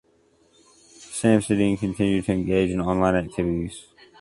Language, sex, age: English, male, 30-39